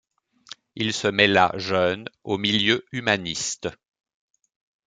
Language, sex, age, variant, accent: French, male, 40-49, Français d'Europe, Français de Belgique